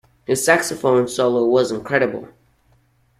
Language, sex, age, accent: English, male, under 19, United States English